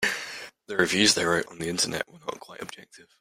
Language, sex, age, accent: English, male, under 19, England English